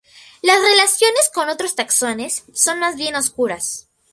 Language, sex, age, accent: Spanish, female, under 19, Andino-Pacífico: Colombia, Perú, Ecuador, oeste de Bolivia y Venezuela andina